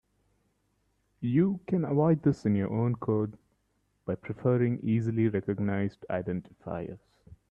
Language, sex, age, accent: English, male, 19-29, India and South Asia (India, Pakistan, Sri Lanka)